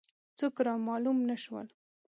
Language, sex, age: Pashto, female, 19-29